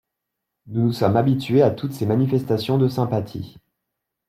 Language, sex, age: French, male, 19-29